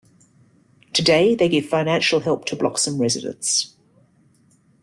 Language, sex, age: English, female, 50-59